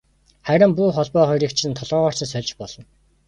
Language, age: Mongolian, 19-29